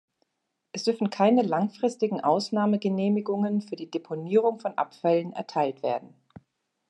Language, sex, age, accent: German, female, 40-49, Deutschland Deutsch